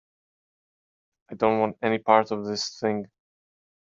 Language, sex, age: English, male, 19-29